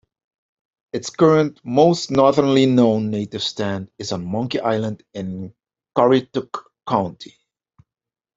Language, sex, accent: English, male, England English